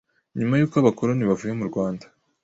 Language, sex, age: Kinyarwanda, male, 19-29